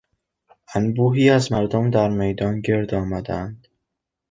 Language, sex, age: Persian, male, under 19